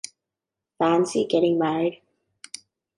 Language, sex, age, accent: English, female, under 19, Australian English